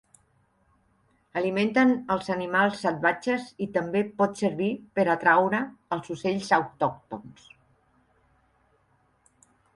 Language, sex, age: Catalan, female, 60-69